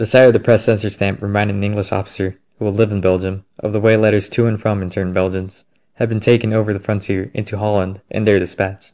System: none